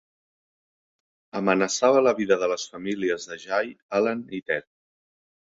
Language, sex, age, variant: Catalan, male, 50-59, Central